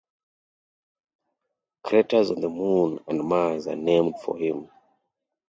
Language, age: English, 30-39